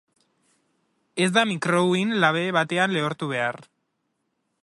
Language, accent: Basque, Erdialdekoa edo Nafarra (Gipuzkoa, Nafarroa)